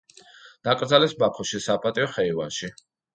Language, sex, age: Georgian, male, 30-39